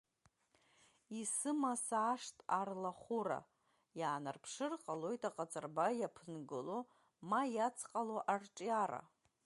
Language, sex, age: Abkhazian, female, 40-49